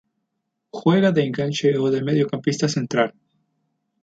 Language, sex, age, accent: Spanish, male, 19-29, México